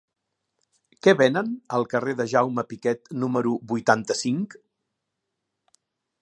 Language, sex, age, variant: Catalan, male, 60-69, Central